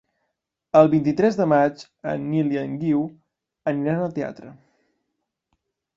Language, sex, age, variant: Catalan, male, 19-29, Central